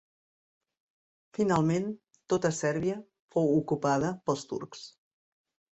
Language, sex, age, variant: Catalan, female, 50-59, Central